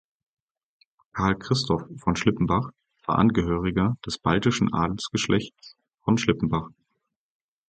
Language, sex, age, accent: German, male, 30-39, Deutschland Deutsch